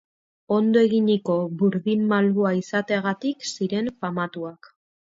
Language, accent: Basque, Mendebalekoa (Araba, Bizkaia, Gipuzkoako mendebaleko herri batzuk)